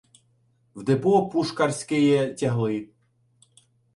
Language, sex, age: Ukrainian, male, 19-29